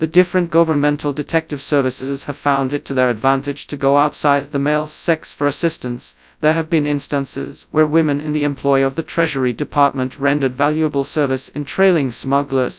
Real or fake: fake